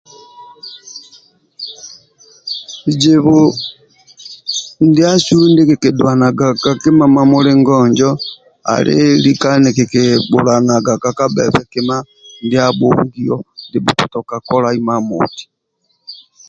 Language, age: Amba (Uganda), 50-59